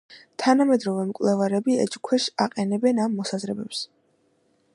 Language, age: Georgian, under 19